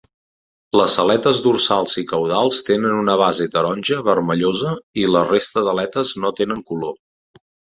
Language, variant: Catalan, Nord-Occidental